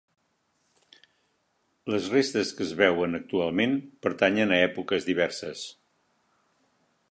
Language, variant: Catalan, Central